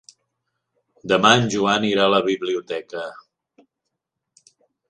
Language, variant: Catalan, Central